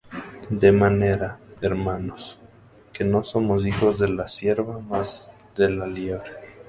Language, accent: Spanish, España: Norte peninsular (Asturias, Castilla y León, Cantabria, País Vasco, Navarra, Aragón, La Rioja, Guadalajara, Cuenca)